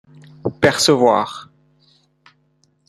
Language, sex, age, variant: French, male, 30-39, Français de métropole